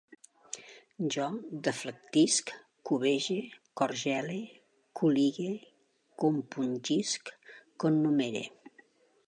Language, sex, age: Catalan, female, 60-69